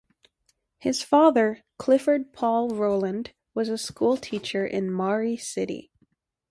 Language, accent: English, United States English